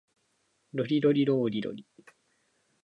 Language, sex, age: Japanese, male, under 19